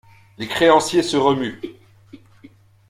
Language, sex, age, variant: French, male, 40-49, Français de métropole